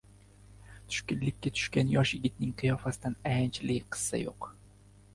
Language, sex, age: Uzbek, male, 19-29